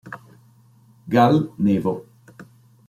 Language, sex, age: Italian, male, 40-49